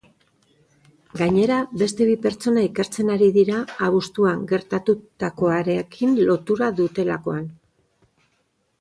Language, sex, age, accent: Basque, female, 50-59, Mendebalekoa (Araba, Bizkaia, Gipuzkoako mendebaleko herri batzuk)